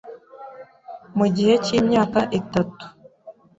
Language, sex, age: Kinyarwanda, female, 19-29